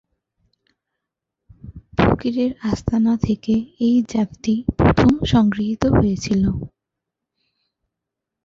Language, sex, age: Bengali, female, 19-29